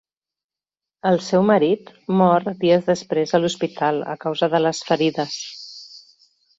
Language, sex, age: Catalan, female, 40-49